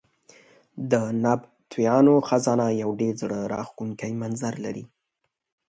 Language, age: Pashto, 19-29